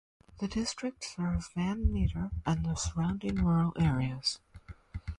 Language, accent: English, United States English